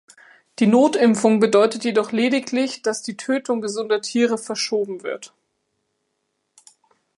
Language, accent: German, Deutschland Deutsch